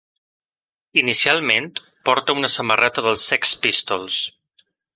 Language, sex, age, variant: Catalan, male, 30-39, Balear